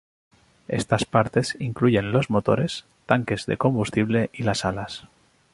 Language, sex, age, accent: Spanish, male, 40-49, España: Centro-Sur peninsular (Madrid, Toledo, Castilla-La Mancha)